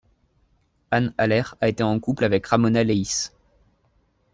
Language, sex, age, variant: French, male, under 19, Français de métropole